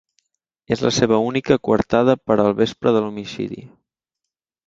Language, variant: Catalan, Central